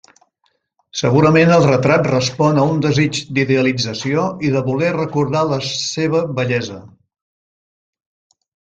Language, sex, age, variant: Catalan, male, 70-79, Central